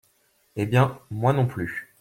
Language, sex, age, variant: French, male, 19-29, Français de métropole